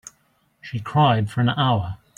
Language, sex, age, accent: English, male, 40-49, England English